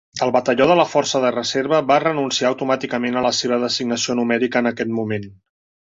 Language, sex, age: Catalan, male, 50-59